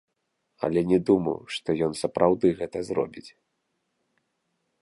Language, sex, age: Belarusian, male, 30-39